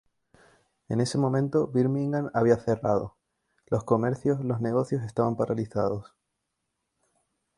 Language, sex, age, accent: Spanish, male, 19-29, España: Islas Canarias